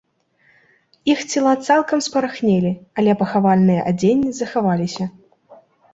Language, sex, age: Belarusian, female, 19-29